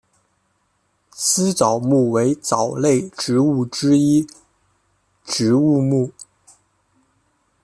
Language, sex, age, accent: Chinese, male, 19-29, 出生地：湖北省